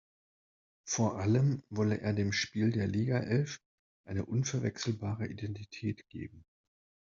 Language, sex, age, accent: German, male, 40-49, Deutschland Deutsch